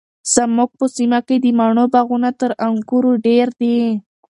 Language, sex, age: Pashto, female, under 19